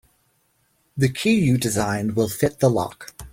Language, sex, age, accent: English, male, 30-39, United States English